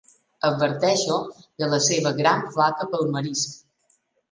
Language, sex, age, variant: Catalan, female, 40-49, Balear